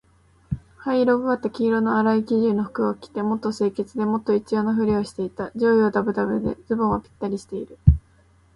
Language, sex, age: Japanese, female, 19-29